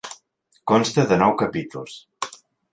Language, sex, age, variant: Catalan, male, 40-49, Central